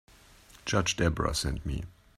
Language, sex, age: English, male, 50-59